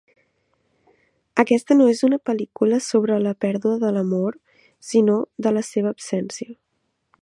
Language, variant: Catalan, Central